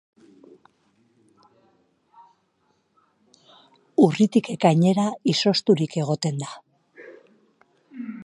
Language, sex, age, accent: Basque, female, 50-59, Mendebalekoa (Araba, Bizkaia, Gipuzkoako mendebaleko herri batzuk)